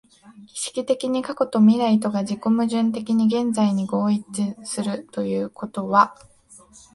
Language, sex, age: Japanese, female, 19-29